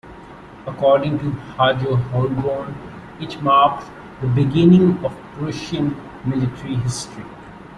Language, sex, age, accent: English, male, 30-39, India and South Asia (India, Pakistan, Sri Lanka)